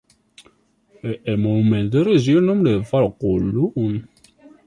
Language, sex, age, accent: Spanish, male, 19-29, México